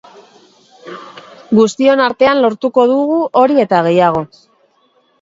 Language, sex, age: Basque, female, 40-49